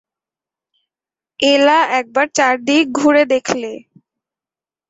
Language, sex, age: Bengali, female, 19-29